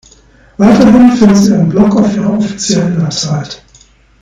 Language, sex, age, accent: German, male, 40-49, Deutschland Deutsch